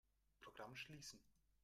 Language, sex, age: German, male, 19-29